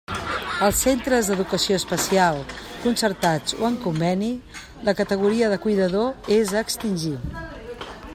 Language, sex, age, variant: Catalan, female, 50-59, Central